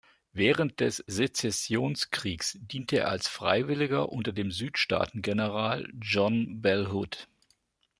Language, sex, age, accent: German, male, 50-59, Deutschland Deutsch